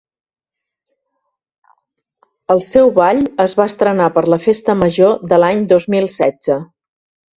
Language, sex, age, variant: Catalan, female, 60-69, Central